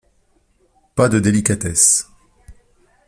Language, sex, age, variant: French, male, 50-59, Français de métropole